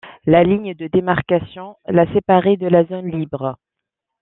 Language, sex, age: French, female, 19-29